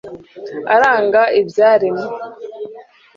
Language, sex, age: Kinyarwanda, female, 30-39